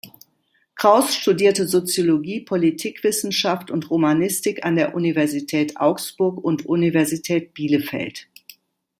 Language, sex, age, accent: German, female, 60-69, Deutschland Deutsch